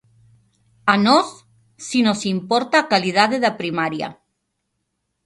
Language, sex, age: Galician, female, 19-29